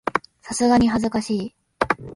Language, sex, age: Japanese, female, 19-29